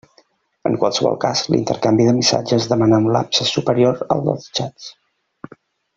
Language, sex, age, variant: Catalan, male, 30-39, Central